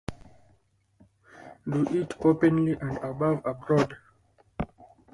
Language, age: English, 19-29